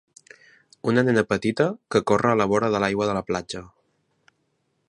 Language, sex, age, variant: Catalan, male, 19-29, Central